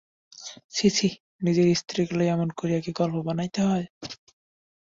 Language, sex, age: Bengali, male, 19-29